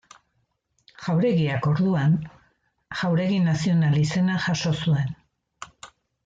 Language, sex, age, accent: Basque, female, 60-69, Erdialdekoa edo Nafarra (Gipuzkoa, Nafarroa)